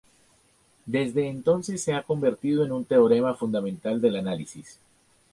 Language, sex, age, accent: Spanish, male, 40-49, Andino-Pacífico: Colombia, Perú, Ecuador, oeste de Bolivia y Venezuela andina